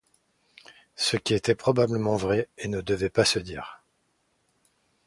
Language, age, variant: French, 40-49, Français de métropole